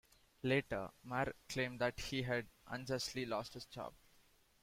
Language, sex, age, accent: English, male, 19-29, India and South Asia (India, Pakistan, Sri Lanka)